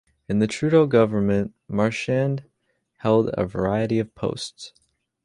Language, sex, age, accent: English, male, under 19, United States English